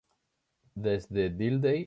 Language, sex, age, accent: Spanish, male, 19-29, España: Sur peninsular (Andalucia, Extremadura, Murcia)